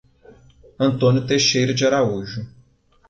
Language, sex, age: Portuguese, male, 50-59